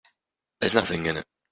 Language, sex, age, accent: English, male, under 19, England English